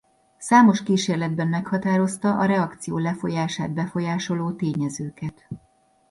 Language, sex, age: Hungarian, female, 40-49